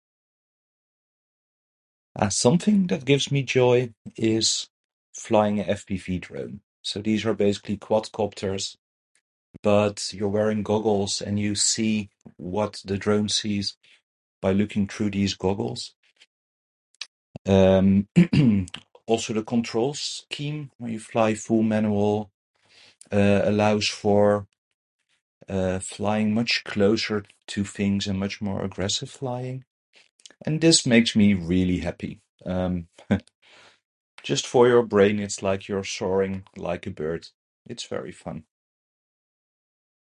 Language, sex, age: English, male, 30-39